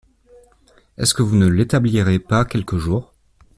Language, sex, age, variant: French, male, 19-29, Français de métropole